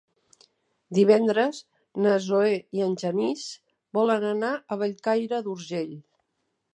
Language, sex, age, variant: Catalan, female, 50-59, Central